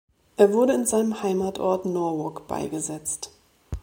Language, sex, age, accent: German, female, 40-49, Deutschland Deutsch